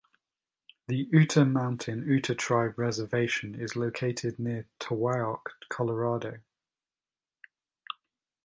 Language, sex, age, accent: English, male, 40-49, England English